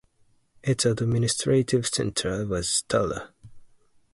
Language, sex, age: English, male, 19-29